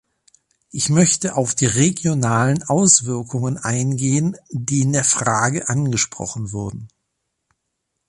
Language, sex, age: German, male, 40-49